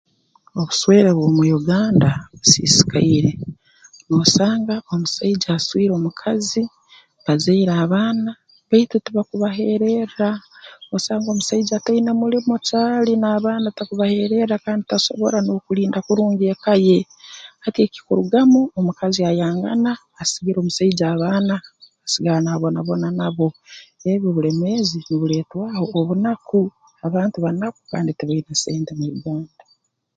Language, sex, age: Tooro, female, 40-49